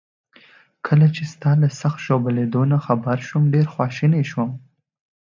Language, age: Pashto, 19-29